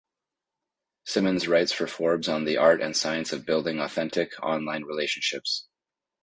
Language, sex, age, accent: English, male, 30-39, Canadian English